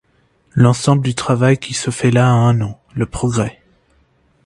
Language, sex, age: French, male, 19-29